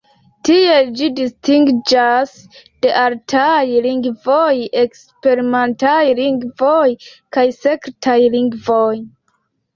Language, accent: Esperanto, Internacia